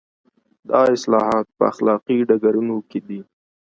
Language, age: Pashto, 30-39